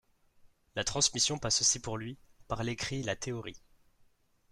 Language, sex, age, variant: French, male, 19-29, Français de métropole